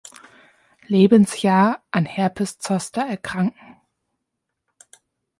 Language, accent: German, Deutschland Deutsch